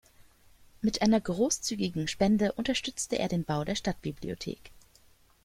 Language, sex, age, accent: German, female, 30-39, Deutschland Deutsch